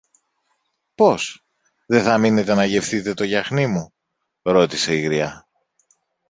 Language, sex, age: Greek, male, 50-59